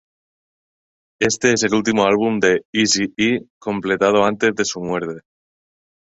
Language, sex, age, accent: Spanish, male, 30-39, España: Norte peninsular (Asturias, Castilla y León, Cantabria, País Vasco, Navarra, Aragón, La Rioja, Guadalajara, Cuenca)